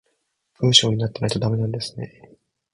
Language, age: Japanese, 19-29